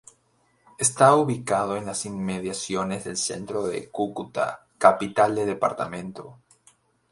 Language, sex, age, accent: Spanish, male, 19-29, México